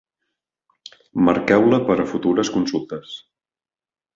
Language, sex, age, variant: Catalan, male, 30-39, Nord-Occidental